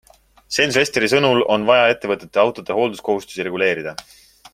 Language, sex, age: Estonian, male, 30-39